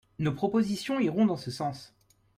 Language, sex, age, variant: French, male, 19-29, Français de métropole